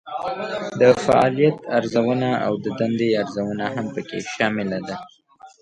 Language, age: Pashto, 19-29